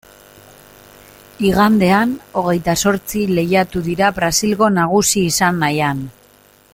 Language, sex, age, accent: Basque, female, 19-29, Mendebalekoa (Araba, Bizkaia, Gipuzkoako mendebaleko herri batzuk)